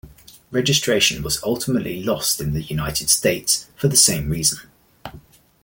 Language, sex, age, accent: English, male, 40-49, England English